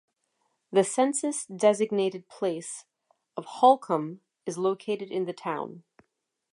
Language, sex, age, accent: English, female, 30-39, United States English